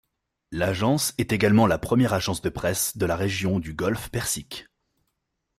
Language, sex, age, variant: French, male, 30-39, Français de métropole